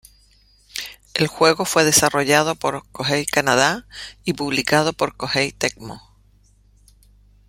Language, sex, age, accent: Spanish, female, 50-59, Chileno: Chile, Cuyo